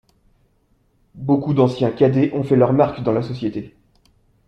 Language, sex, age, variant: French, male, 30-39, Français de métropole